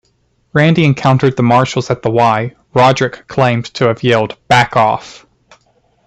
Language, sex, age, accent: English, male, 19-29, United States English